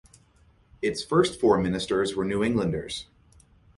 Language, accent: English, United States English